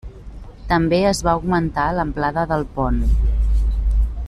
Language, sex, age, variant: Catalan, female, 40-49, Nord-Occidental